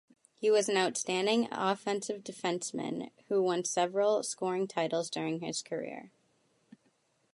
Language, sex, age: English, female, under 19